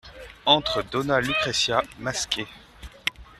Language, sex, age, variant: French, male, 19-29, Français de métropole